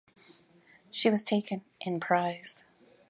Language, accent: English, United States English